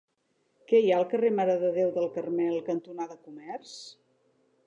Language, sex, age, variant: Catalan, female, 60-69, Central